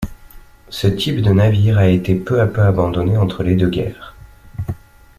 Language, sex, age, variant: French, male, 30-39, Français de métropole